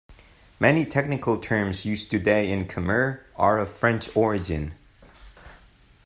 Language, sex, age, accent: English, male, 19-29, United States English